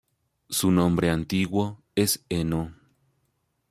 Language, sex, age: Spanish, male, 40-49